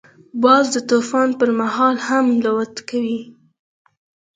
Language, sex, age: Pashto, female, under 19